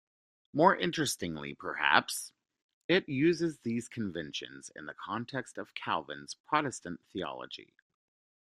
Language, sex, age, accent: English, male, 30-39, United States English